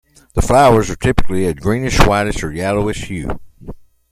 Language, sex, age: English, male, 40-49